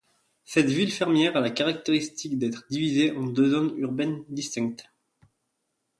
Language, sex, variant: French, male, Français de métropole